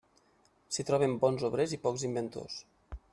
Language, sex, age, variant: Catalan, male, 30-39, Nord-Occidental